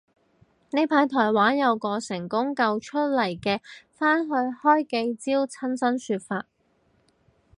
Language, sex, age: Cantonese, female, 30-39